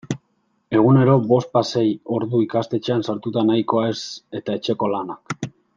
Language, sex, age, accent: Basque, male, 19-29, Mendebalekoa (Araba, Bizkaia, Gipuzkoako mendebaleko herri batzuk)